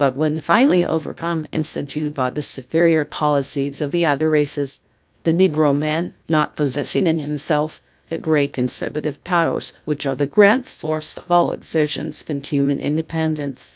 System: TTS, GlowTTS